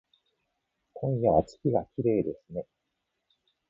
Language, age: Japanese, 50-59